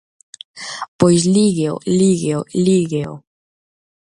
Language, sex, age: Galician, female, under 19